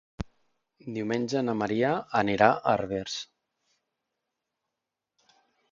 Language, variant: Catalan, Central